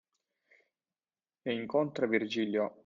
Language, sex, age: Italian, male, 19-29